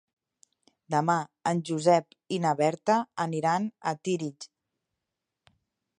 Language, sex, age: Catalan, female, 30-39